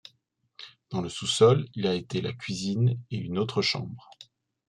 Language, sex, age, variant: French, male, 30-39, Français de métropole